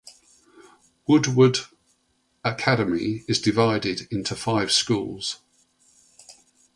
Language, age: English, 60-69